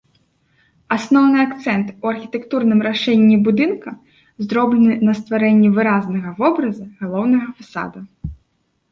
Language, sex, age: Belarusian, female, 19-29